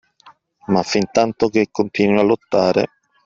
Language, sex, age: Italian, male, 40-49